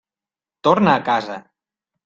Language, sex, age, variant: Catalan, male, 40-49, Central